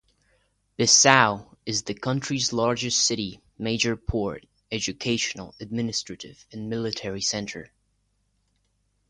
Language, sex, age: English, male, 19-29